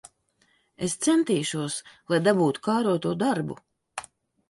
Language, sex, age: Latvian, female, 60-69